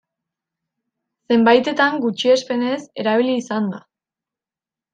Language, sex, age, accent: Basque, female, under 19, Erdialdekoa edo Nafarra (Gipuzkoa, Nafarroa)